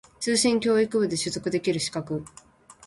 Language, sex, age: Japanese, female, 19-29